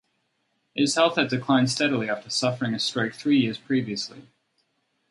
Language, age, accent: English, 30-39, Australian English